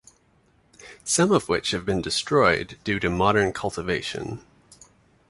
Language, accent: English, Canadian English